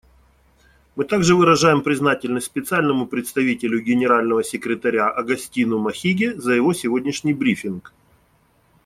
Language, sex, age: Russian, male, 40-49